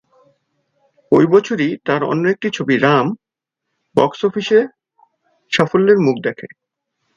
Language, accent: Bengali, Native